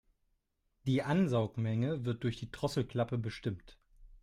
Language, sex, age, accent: German, male, 30-39, Deutschland Deutsch